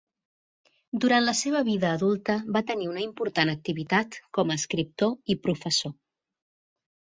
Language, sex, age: Catalan, female, 40-49